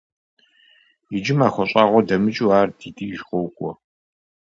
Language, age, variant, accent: Kabardian, 40-49, Адыгэбзэ (Къэбэрдей, Кирил, псоми зэдай), Джылэхъстэней (Gilahsteney)